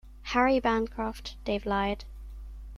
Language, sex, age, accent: English, female, under 19, England English